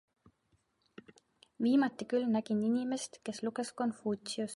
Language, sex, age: Estonian, female, 19-29